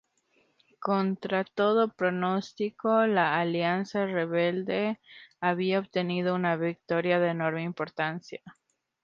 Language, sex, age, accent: Spanish, female, 30-39, Andino-Pacífico: Colombia, Perú, Ecuador, oeste de Bolivia y Venezuela andina